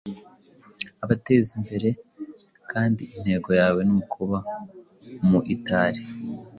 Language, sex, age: Kinyarwanda, male, 19-29